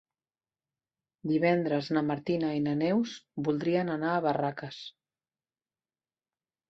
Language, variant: Catalan, Central